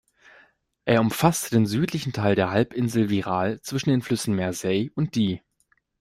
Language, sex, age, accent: German, male, 19-29, Deutschland Deutsch